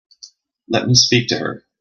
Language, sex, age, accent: English, male, 30-39, Canadian English